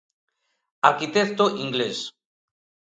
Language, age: Galician, 40-49